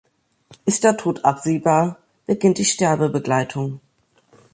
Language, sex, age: German, male, under 19